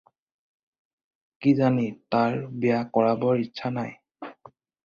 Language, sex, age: Assamese, male, 19-29